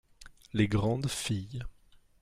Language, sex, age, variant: French, male, 19-29, Français de métropole